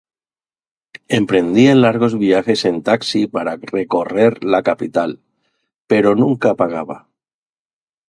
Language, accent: Spanish, España: Sur peninsular (Andalucia, Extremadura, Murcia)